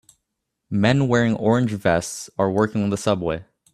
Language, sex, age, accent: English, male, 19-29, United States English